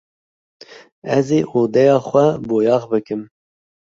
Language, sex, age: Kurdish, male, 30-39